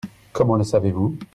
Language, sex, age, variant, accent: French, male, 30-39, Français d'Europe, Français de Belgique